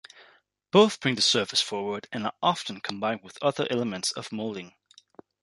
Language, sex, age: English, male, under 19